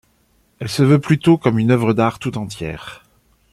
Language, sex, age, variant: French, male, 40-49, Français de métropole